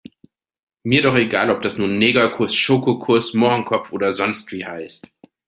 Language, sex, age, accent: German, male, 40-49, Deutschland Deutsch